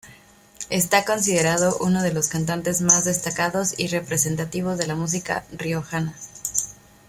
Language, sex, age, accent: Spanish, female, 19-29, México